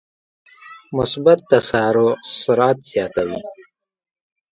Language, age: Pashto, 19-29